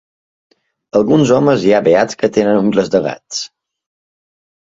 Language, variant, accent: Catalan, Balear, mallorquí